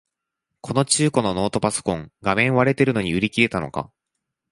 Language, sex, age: Japanese, male, 19-29